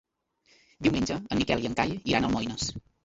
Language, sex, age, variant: Catalan, male, 19-29, Central